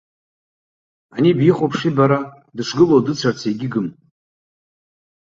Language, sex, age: Abkhazian, male, 50-59